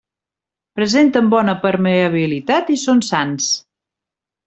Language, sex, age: Catalan, female, 50-59